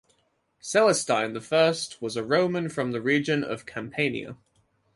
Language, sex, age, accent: English, male, 19-29, England English